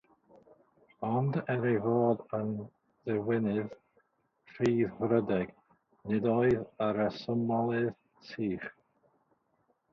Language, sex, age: Welsh, male, 50-59